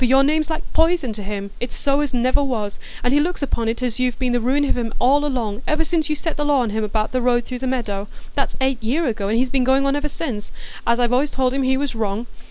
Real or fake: real